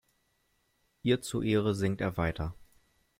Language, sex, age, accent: German, male, 19-29, Deutschland Deutsch